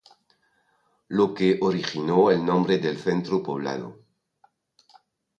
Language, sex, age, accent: Spanish, male, 40-49, España: Centro-Sur peninsular (Madrid, Toledo, Castilla-La Mancha)